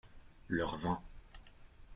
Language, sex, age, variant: French, male, 30-39, Français de métropole